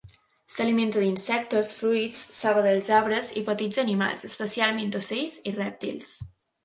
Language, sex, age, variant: Catalan, female, under 19, Balear